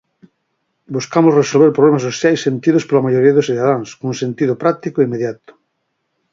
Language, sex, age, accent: Galician, male, 50-59, Atlántico (seseo e gheada)